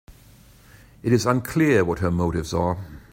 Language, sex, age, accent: English, male, 60-69, United States English